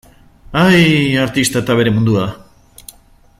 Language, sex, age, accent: Basque, male, 50-59, Mendebalekoa (Araba, Bizkaia, Gipuzkoako mendebaleko herri batzuk)